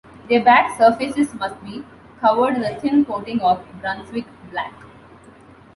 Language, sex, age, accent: English, female, 19-29, India and South Asia (India, Pakistan, Sri Lanka)